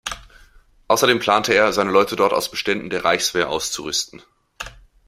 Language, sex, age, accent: German, male, 19-29, Deutschland Deutsch